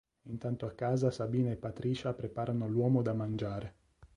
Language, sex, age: Italian, male, 30-39